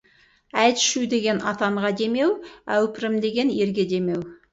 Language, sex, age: Kazakh, female, 40-49